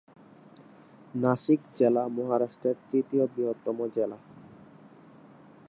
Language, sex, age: Bengali, male, 19-29